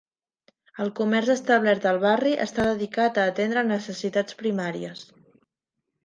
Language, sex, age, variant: Catalan, female, 30-39, Central